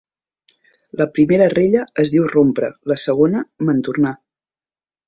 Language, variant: Catalan, Central